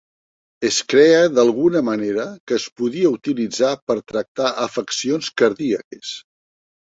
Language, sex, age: Catalan, male, 50-59